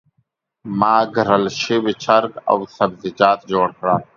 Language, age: Pashto, 30-39